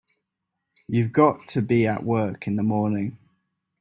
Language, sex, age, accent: English, male, 19-29, England English